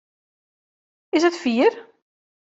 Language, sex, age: Western Frisian, female, 40-49